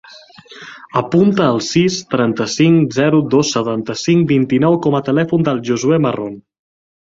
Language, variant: Catalan, Central